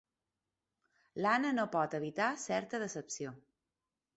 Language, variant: Catalan, Balear